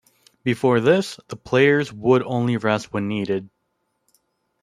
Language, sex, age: English, male, under 19